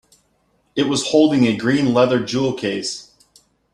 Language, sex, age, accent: English, male, 40-49, United States English